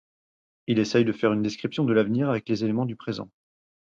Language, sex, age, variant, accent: French, male, 30-39, Français d'Europe, Français de Belgique